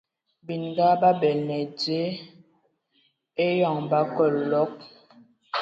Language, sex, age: Ewondo, female, 19-29